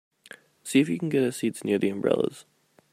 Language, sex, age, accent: English, male, 19-29, United States English